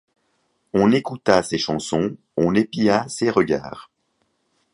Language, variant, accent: French, Français d'Europe, Français de Suisse